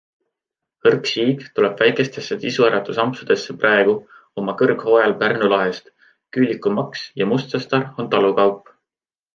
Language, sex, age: Estonian, male, 19-29